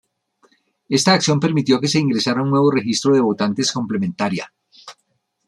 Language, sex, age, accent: Spanish, male, 60-69, Caribe: Cuba, Venezuela, Puerto Rico, República Dominicana, Panamá, Colombia caribeña, México caribeño, Costa del golfo de México